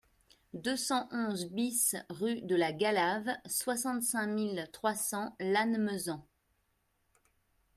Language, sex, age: French, female, 40-49